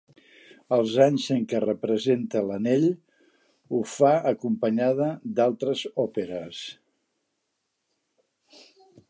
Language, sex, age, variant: Catalan, male, 60-69, Central